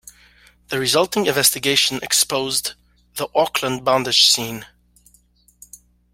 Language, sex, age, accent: English, male, 30-39, United States English